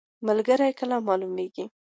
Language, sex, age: Pashto, female, 19-29